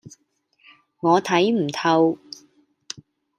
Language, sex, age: Cantonese, female, 19-29